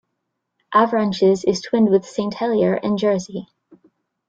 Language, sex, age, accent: English, female, 30-39, United States English